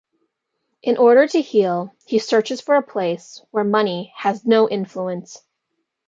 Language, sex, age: English, female, 19-29